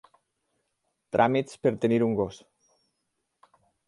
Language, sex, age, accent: Catalan, male, 50-59, valencià